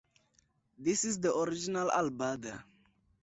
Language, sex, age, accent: English, male, under 19, Southern African (South Africa, Zimbabwe, Namibia)